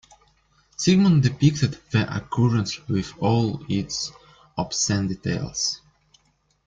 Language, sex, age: English, male, under 19